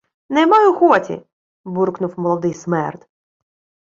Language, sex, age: Ukrainian, female, 19-29